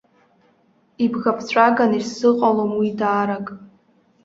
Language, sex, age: Abkhazian, female, under 19